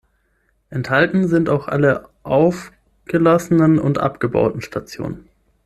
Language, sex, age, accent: German, male, 19-29, Deutschland Deutsch